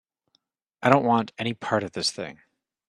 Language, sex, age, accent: English, male, 30-39, Canadian English